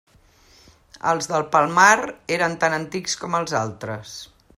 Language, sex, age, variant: Catalan, female, 50-59, Central